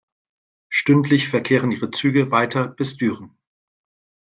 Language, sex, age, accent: German, male, 50-59, Deutschland Deutsch